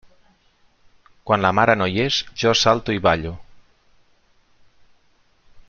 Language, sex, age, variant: Catalan, male, 40-49, Central